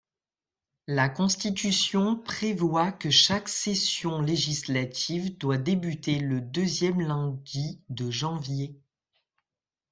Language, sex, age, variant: French, male, under 19, Français de métropole